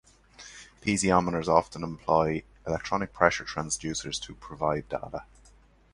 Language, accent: English, Irish English